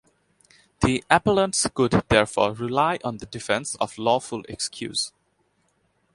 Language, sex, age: English, male, 19-29